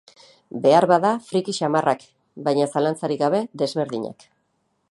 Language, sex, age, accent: Basque, female, 40-49, Erdialdekoa edo Nafarra (Gipuzkoa, Nafarroa)